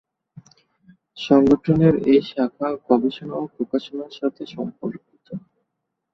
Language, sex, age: Bengali, male, 19-29